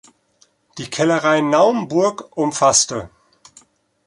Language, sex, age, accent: German, male, 40-49, Deutschland Deutsch